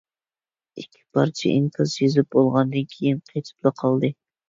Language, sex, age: Uyghur, male, 19-29